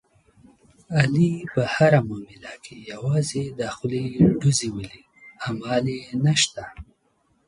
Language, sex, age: Pashto, male, 19-29